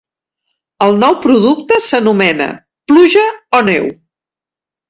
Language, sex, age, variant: Catalan, female, 50-59, Central